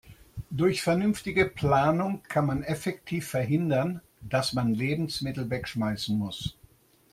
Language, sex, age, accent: German, male, 60-69, Deutschland Deutsch